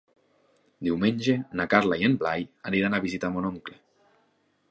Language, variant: Catalan, Nord-Occidental